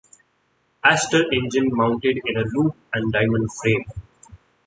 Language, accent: English, India and South Asia (India, Pakistan, Sri Lanka)